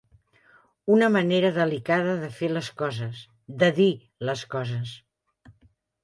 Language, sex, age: Catalan, female, 60-69